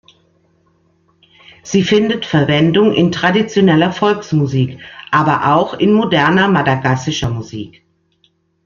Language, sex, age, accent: German, female, 40-49, Deutschland Deutsch